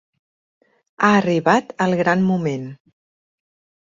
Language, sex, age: Catalan, female, 40-49